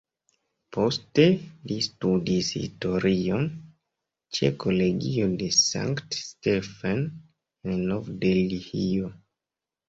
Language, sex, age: Esperanto, male, 30-39